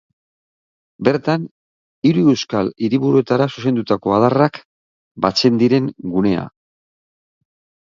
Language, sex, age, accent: Basque, male, 60-69, Mendebalekoa (Araba, Bizkaia, Gipuzkoako mendebaleko herri batzuk)